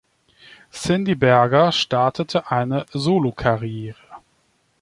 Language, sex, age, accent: German, male, 30-39, Deutschland Deutsch